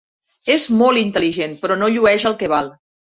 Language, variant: Catalan, Central